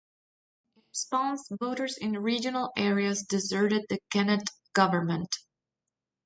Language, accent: English, United States English